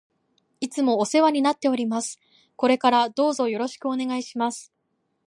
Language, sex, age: Japanese, female, 19-29